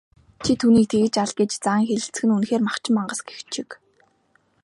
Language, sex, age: Mongolian, female, 19-29